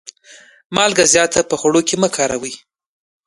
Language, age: Pashto, 19-29